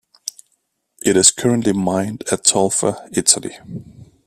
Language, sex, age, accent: English, male, 30-39, United States English